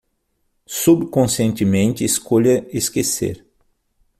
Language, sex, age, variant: Portuguese, male, 40-49, Portuguese (Brasil)